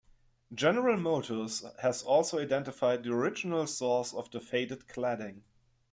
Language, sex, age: English, male, 30-39